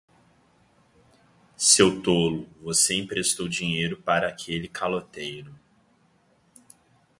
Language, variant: Portuguese, Portuguese (Brasil)